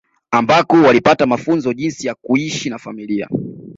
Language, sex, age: Swahili, male, 19-29